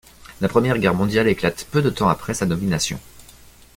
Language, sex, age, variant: French, male, 19-29, Français de métropole